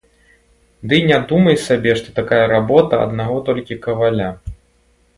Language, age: Belarusian, 19-29